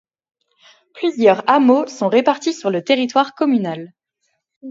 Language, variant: French, Français de métropole